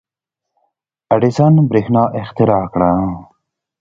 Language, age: Pashto, 19-29